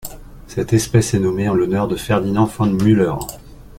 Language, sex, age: French, male, 50-59